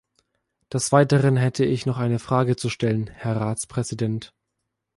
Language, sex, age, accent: German, male, 19-29, Deutschland Deutsch